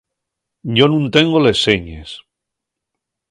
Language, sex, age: Asturian, male, 40-49